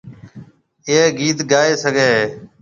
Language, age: Marwari (Pakistan), 40-49